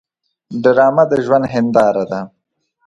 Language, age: Pashto, 19-29